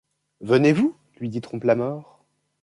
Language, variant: French, Français de métropole